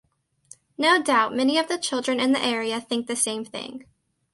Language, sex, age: English, female, under 19